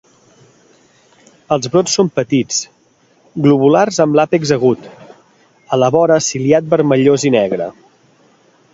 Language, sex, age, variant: Catalan, male, 40-49, Central